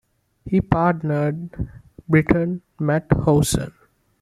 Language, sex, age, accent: English, male, 19-29, India and South Asia (India, Pakistan, Sri Lanka)